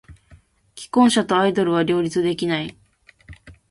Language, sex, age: Japanese, female, 19-29